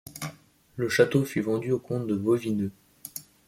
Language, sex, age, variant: French, male, under 19, Français de métropole